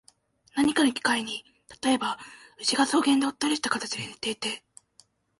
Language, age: Japanese, 19-29